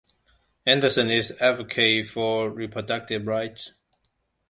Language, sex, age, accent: English, male, 19-29, Hong Kong English